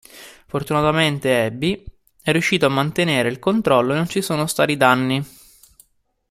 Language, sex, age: Italian, male, 19-29